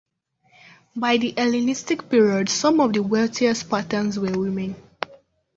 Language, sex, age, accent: English, female, under 19, Southern African (South Africa, Zimbabwe, Namibia)